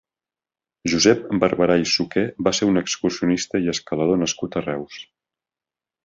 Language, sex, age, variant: Catalan, male, 30-39, Nord-Occidental